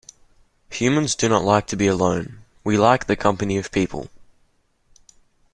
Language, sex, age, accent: English, male, under 19, Australian English